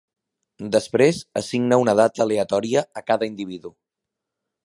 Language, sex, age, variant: Catalan, male, 30-39, Central